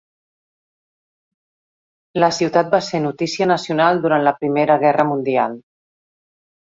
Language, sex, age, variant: Catalan, female, 40-49, Central